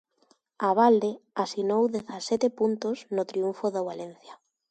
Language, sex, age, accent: Galician, female, 19-29, Normativo (estándar)